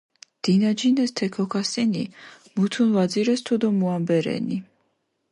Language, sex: Mingrelian, female